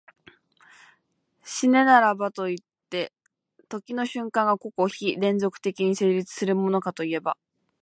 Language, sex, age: Japanese, female, 19-29